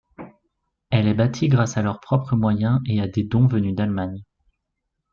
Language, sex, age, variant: French, male, 19-29, Français de métropole